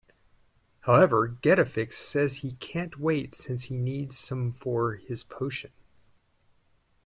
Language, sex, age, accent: English, male, 50-59, United States English